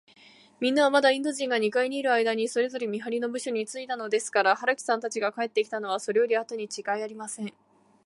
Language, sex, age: Japanese, female, 19-29